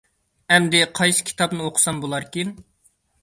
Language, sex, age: Uyghur, male, 19-29